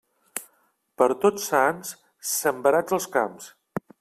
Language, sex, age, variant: Catalan, male, 50-59, Central